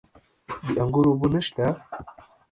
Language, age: Pashto, 19-29